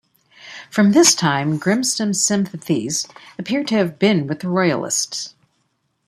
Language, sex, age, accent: English, female, 40-49, United States English